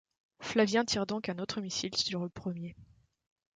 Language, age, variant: French, 30-39, Français de métropole